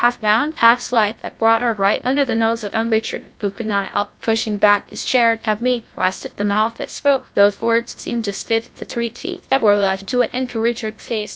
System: TTS, GlowTTS